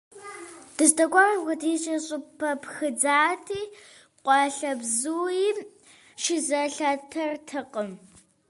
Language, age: Kabardian, under 19